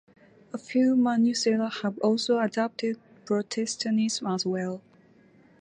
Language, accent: English, Irish English